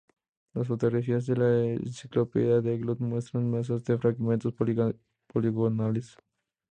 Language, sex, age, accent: Spanish, male, 19-29, México